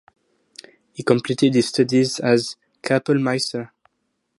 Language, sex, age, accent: English, male, 19-29, French